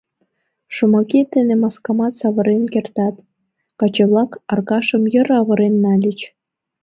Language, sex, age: Mari, female, under 19